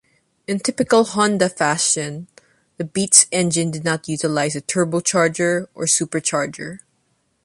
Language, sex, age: English, female, 19-29